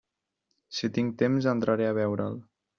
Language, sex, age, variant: Catalan, male, 19-29, Central